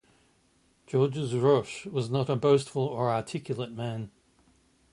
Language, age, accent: English, 40-49, Australian English